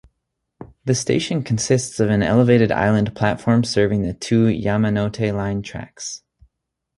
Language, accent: English, United States English